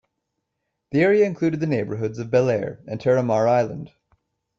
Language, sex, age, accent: English, male, 19-29, United States English